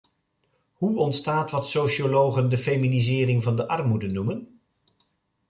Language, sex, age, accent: Dutch, male, 50-59, Nederlands Nederlands